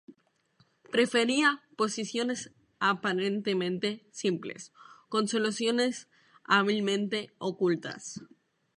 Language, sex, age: Spanish, female, 19-29